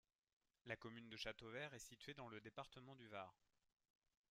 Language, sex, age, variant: French, male, 30-39, Français de métropole